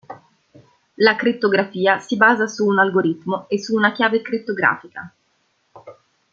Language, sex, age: Italian, female, 19-29